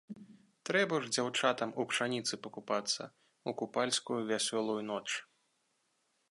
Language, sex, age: Belarusian, male, 19-29